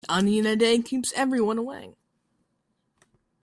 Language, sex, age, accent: English, male, under 19, United States English